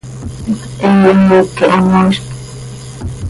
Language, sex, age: Seri, female, 30-39